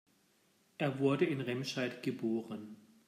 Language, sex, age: German, male, 40-49